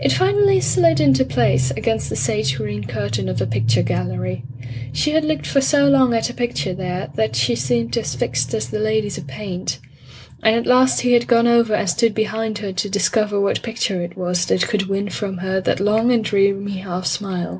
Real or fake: real